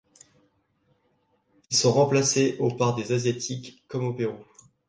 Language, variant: French, Français de métropole